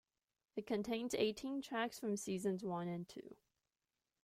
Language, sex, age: English, female, 19-29